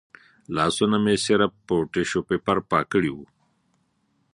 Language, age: Pashto, 40-49